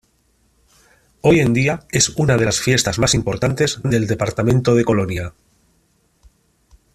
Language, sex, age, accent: Spanish, male, 50-59, España: Norte peninsular (Asturias, Castilla y León, Cantabria, País Vasco, Navarra, Aragón, La Rioja, Guadalajara, Cuenca)